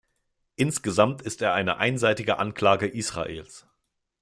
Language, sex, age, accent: German, male, 19-29, Deutschland Deutsch